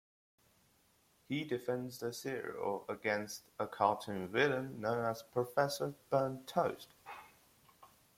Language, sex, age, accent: English, male, under 19, England English